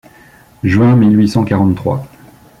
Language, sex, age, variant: French, male, 30-39, Français de métropole